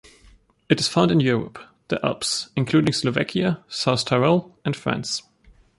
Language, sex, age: English, male, under 19